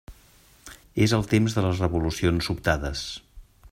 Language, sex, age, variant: Catalan, male, 50-59, Central